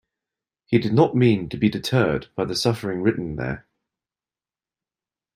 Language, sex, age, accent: English, male, 19-29, England English